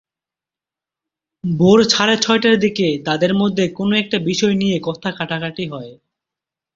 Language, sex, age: Bengali, male, 19-29